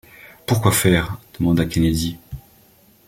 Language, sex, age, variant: French, male, 19-29, Français de métropole